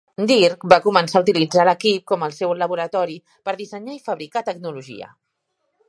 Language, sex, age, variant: Catalan, female, 40-49, Central